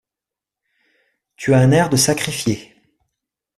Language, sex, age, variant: French, male, 30-39, Français de métropole